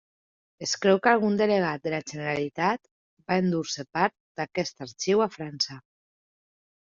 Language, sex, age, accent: Catalan, female, 30-39, valencià